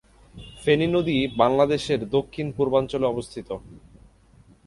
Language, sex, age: Bengali, male, 19-29